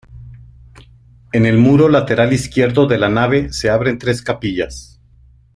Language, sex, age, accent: Spanish, male, 40-49, México